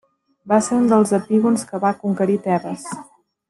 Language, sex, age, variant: Catalan, female, 30-39, Central